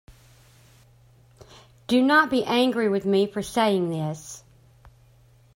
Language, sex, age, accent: English, female, 40-49, United States English